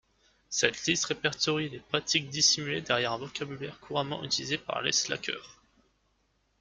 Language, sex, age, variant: French, male, 19-29, Français de métropole